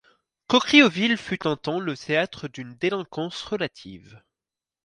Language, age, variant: French, 19-29, Français de métropole